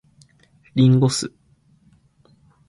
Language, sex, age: Japanese, male, 19-29